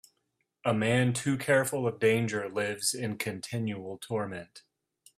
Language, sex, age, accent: English, male, 30-39, United States English